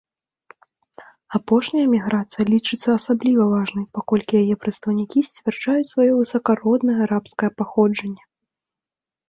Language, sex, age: Belarusian, female, 19-29